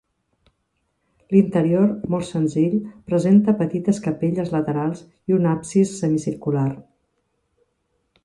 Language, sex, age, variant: Catalan, female, 50-59, Central